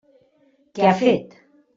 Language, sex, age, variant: Catalan, female, 50-59, Central